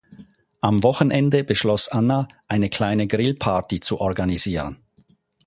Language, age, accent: German, 50-59, Schweizerdeutsch